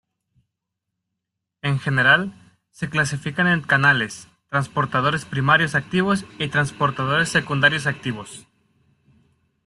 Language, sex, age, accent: Spanish, male, 19-29, México